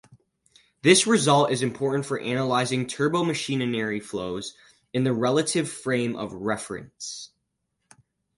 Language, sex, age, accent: English, male, under 19, United States English